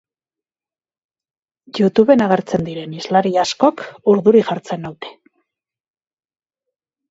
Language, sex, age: Basque, female, 40-49